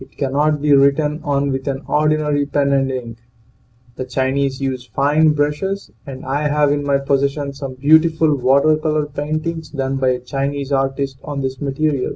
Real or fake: real